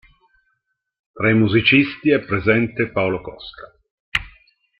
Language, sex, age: Italian, male, 60-69